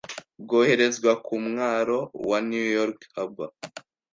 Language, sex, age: Kinyarwanda, male, under 19